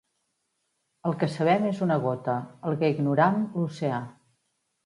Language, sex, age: Catalan, female, 50-59